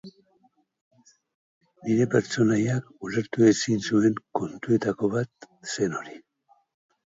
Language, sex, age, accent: Basque, male, 60-69, Mendebalekoa (Araba, Bizkaia, Gipuzkoako mendebaleko herri batzuk)